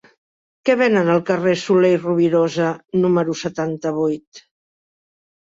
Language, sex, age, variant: Catalan, female, 60-69, Central